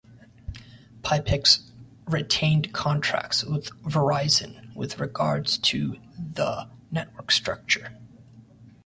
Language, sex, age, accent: English, male, 19-29, United States English